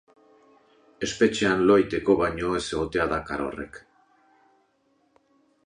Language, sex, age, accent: Basque, male, 60-69, Mendebalekoa (Araba, Bizkaia, Gipuzkoako mendebaleko herri batzuk)